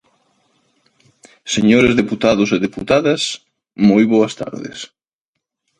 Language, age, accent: Galician, 30-39, Central (gheada)